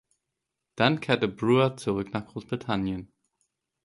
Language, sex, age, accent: German, male, 19-29, Deutschland Deutsch